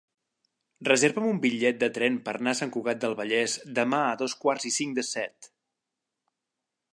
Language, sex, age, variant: Catalan, male, 40-49, Central